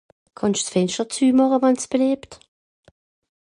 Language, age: Swiss German, 50-59